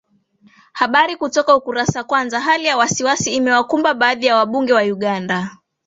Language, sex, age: Swahili, female, 19-29